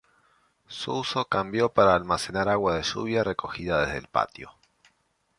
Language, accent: Spanish, Rioplatense: Argentina, Uruguay, este de Bolivia, Paraguay